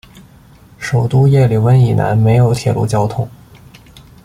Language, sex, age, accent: Chinese, male, 19-29, 出生地：北京市